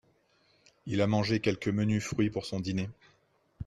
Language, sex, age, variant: French, male, 40-49, Français de métropole